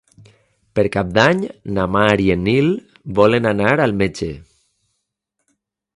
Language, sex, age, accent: Catalan, male, 40-49, valencià